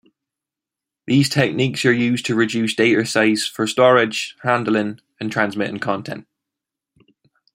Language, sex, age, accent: English, male, 19-29, England English